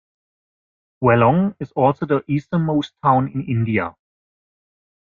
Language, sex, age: English, male, 40-49